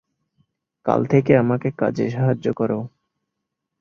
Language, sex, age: Bengali, male, 19-29